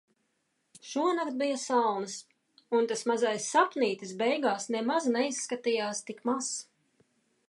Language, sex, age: Latvian, female, 40-49